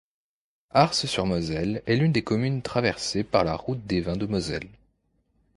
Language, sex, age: French, male, 19-29